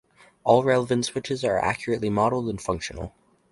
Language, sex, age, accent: English, male, under 19, Canadian English